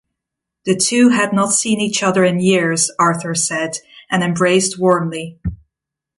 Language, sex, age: English, female, 19-29